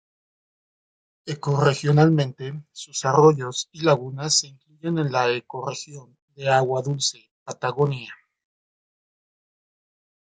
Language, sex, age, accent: Spanish, male, 40-49, México